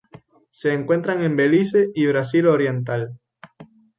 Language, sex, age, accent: Spanish, male, 19-29, España: Islas Canarias